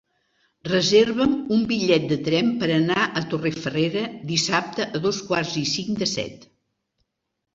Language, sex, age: Catalan, female, 70-79